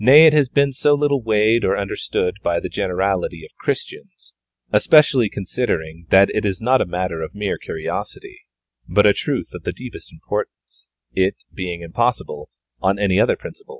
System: none